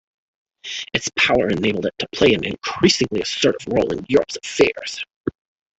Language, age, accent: English, 30-39, Canadian English